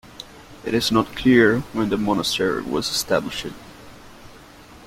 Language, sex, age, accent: English, male, 19-29, England English